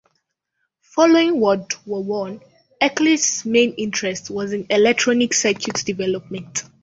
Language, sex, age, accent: English, female, under 19, Southern African (South Africa, Zimbabwe, Namibia)